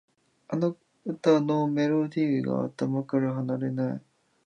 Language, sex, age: Japanese, male, 19-29